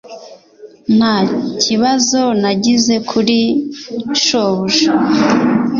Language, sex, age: Kinyarwanda, female, 19-29